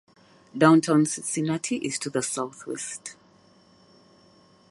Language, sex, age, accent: English, female, 30-39, United States English